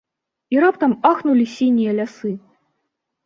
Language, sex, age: Belarusian, female, 19-29